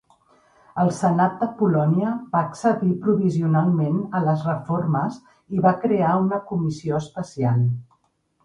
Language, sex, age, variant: Catalan, female, 50-59, Central